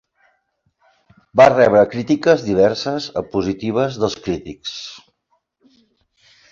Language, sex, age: Catalan, male, 60-69